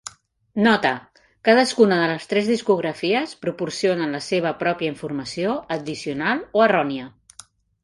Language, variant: Catalan, Central